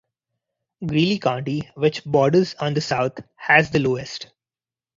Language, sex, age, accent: English, male, 19-29, India and South Asia (India, Pakistan, Sri Lanka)